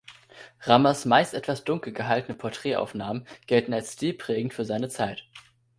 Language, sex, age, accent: German, male, 19-29, Deutschland Deutsch